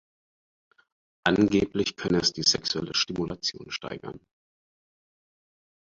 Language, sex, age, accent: German, male, 30-39, Deutschland Deutsch